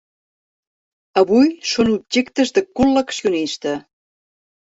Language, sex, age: Catalan, female, 60-69